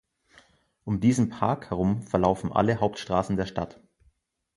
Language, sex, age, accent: German, male, 19-29, Deutschland Deutsch